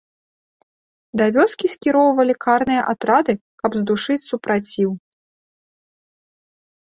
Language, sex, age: Belarusian, female, 30-39